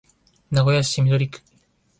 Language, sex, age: Japanese, male, 19-29